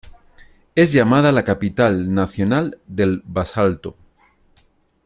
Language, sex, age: Spanish, male, 40-49